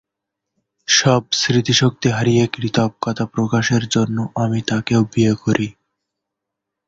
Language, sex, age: Bengali, male, 19-29